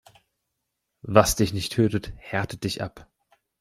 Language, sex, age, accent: German, male, 19-29, Deutschland Deutsch